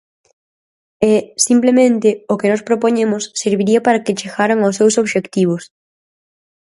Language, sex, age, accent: Galician, female, under 19, Atlántico (seseo e gheada)